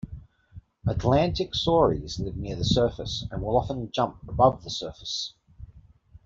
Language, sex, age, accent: English, male, 40-49, Australian English